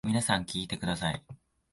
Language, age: Japanese, 19-29